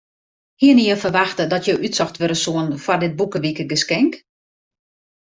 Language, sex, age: Western Frisian, female, 50-59